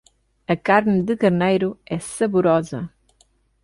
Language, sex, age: Portuguese, female, 30-39